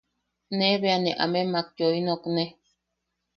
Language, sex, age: Yaqui, female, 30-39